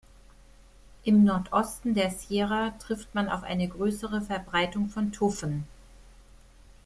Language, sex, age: German, female, 50-59